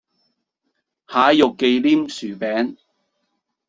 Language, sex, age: Cantonese, male, 40-49